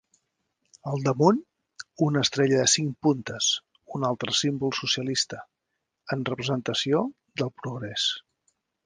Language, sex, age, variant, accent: Catalan, male, 50-59, Central, central